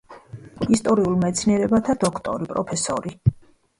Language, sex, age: Georgian, female, 40-49